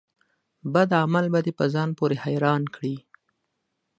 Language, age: Pashto, 19-29